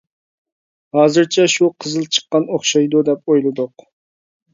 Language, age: Uyghur, 19-29